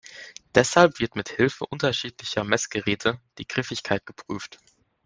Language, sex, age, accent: German, male, under 19, Deutschland Deutsch